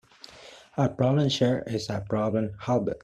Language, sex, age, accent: English, male, 30-39, United States English